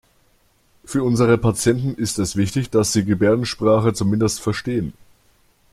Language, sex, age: German, male, 19-29